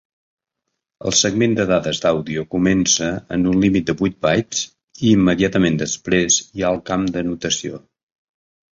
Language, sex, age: Catalan, male, 50-59